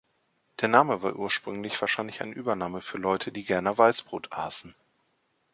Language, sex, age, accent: German, male, 30-39, Deutschland Deutsch